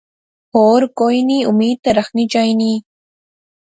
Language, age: Pahari-Potwari, 19-29